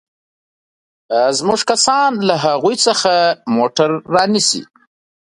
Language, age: Pashto, 30-39